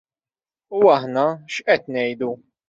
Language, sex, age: Maltese, male, 19-29